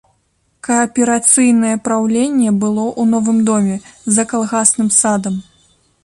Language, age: Belarusian, 19-29